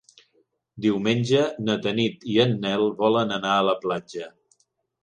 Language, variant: Catalan, Central